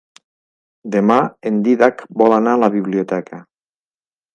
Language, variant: Catalan, Nord-Occidental